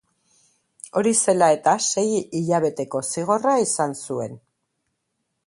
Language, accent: Basque, Mendebalekoa (Araba, Bizkaia, Gipuzkoako mendebaleko herri batzuk)